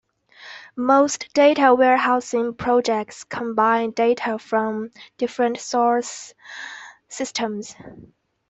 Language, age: English, 19-29